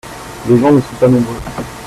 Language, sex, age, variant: French, male, 19-29, Français de métropole